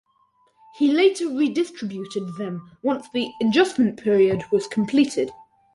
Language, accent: English, England English